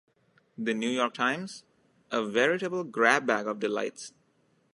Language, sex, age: English, male, 19-29